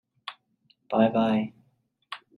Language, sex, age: Cantonese, male, 19-29